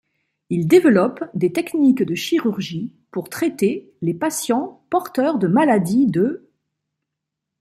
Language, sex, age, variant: French, female, 50-59, Français de métropole